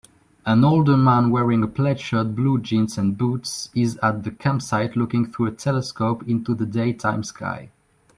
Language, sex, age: English, male, 19-29